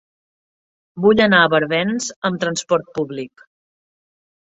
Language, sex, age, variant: Catalan, female, 40-49, Septentrional